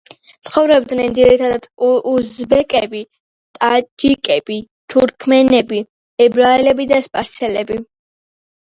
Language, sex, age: Georgian, female, under 19